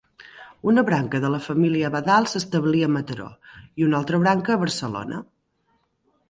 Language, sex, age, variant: Catalan, female, 40-49, Central